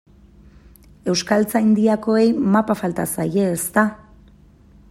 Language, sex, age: Basque, female, 30-39